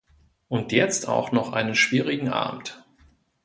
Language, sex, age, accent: German, male, 30-39, Deutschland Deutsch